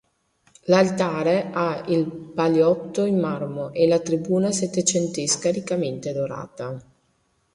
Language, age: Italian, 40-49